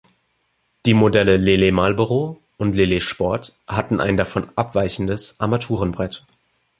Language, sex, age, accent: German, male, 19-29, Deutschland Deutsch